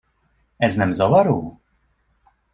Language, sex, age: Hungarian, male, 30-39